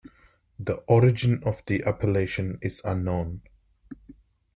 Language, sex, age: English, male, 40-49